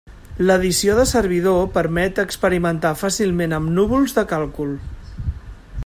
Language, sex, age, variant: Catalan, male, 40-49, Central